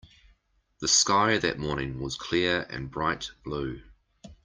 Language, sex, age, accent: English, male, 40-49, New Zealand English